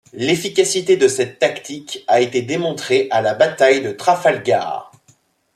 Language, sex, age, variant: French, male, 30-39, Français de métropole